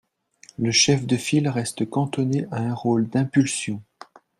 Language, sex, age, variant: French, male, 40-49, Français de métropole